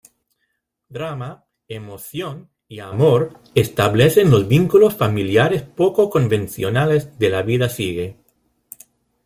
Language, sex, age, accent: Spanish, male, 40-49, España: Centro-Sur peninsular (Madrid, Toledo, Castilla-La Mancha)